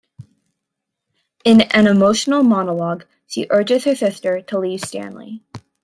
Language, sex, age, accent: English, female, under 19, United States English